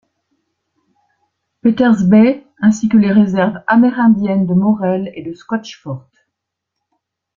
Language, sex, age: French, female, 70-79